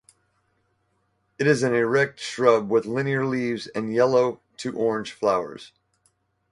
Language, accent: English, United States English